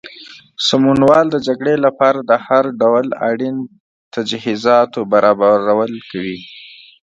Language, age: Pashto, 30-39